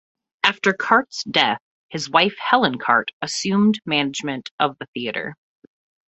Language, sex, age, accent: English, female, 30-39, United States English